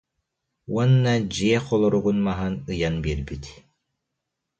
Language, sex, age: Yakut, male, 19-29